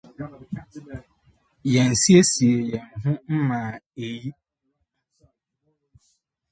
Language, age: Akan, 30-39